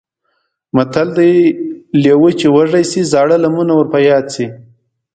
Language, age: Pashto, 19-29